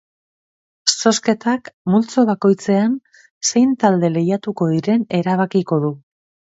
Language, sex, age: Basque, female, 40-49